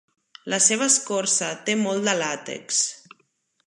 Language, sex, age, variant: Catalan, female, 30-39, Central